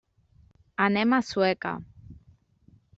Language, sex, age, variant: Catalan, female, 40-49, Central